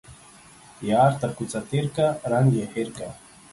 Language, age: Pashto, 30-39